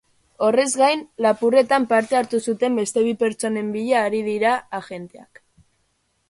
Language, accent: Basque, Erdialdekoa edo Nafarra (Gipuzkoa, Nafarroa)